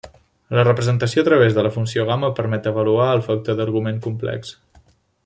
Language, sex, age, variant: Catalan, male, 19-29, Central